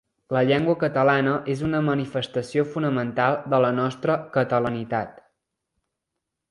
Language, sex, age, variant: Catalan, male, 19-29, Central